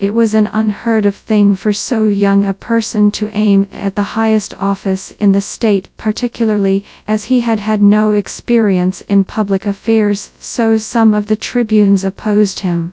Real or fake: fake